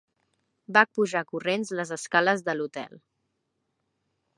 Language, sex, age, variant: Catalan, female, 40-49, Central